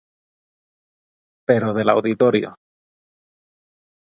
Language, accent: Spanish, España: Norte peninsular (Asturias, Castilla y León, Cantabria, País Vasco, Navarra, Aragón, La Rioja, Guadalajara, Cuenca)